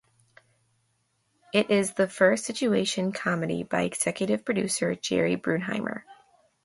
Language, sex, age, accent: English, female, under 19, United States English